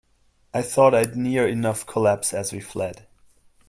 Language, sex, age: English, male, 30-39